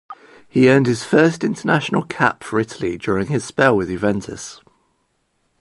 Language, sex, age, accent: English, male, 30-39, England English